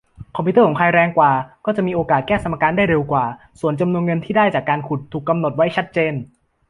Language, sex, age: Thai, male, 19-29